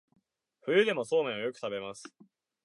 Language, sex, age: Japanese, male, 19-29